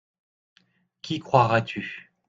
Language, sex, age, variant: French, male, 40-49, Français de métropole